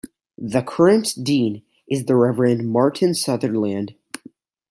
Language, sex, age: English, male, 19-29